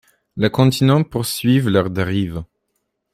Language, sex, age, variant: French, male, under 19, Français de métropole